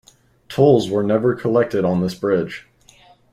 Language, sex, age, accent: English, male, 19-29, United States English